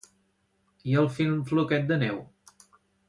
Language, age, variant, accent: Catalan, 30-39, Central, central; septentrional